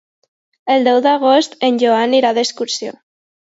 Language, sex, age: Catalan, female, under 19